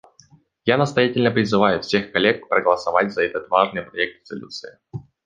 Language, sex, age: Russian, male, 19-29